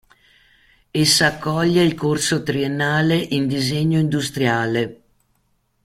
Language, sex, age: Italian, female, 60-69